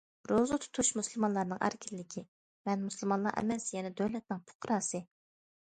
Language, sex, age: Uyghur, female, 30-39